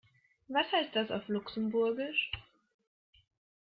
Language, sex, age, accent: German, female, 19-29, Deutschland Deutsch